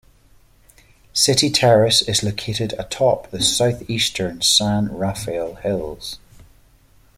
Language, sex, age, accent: English, male, 40-49, Irish English